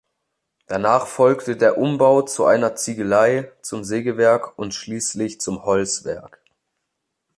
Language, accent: German, Deutschland Deutsch